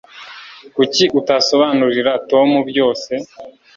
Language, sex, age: Kinyarwanda, male, 19-29